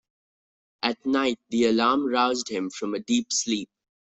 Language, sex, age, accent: English, male, under 19, India and South Asia (India, Pakistan, Sri Lanka)